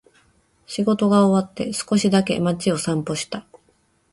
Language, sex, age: Japanese, female, 40-49